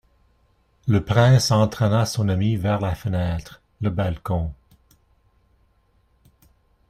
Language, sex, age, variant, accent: French, male, 50-59, Français d'Amérique du Nord, Français du Canada